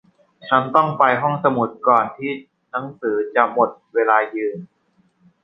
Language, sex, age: Thai, male, under 19